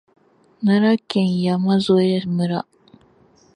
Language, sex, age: Japanese, female, under 19